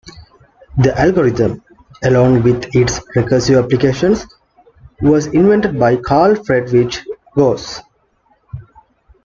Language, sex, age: English, male, 19-29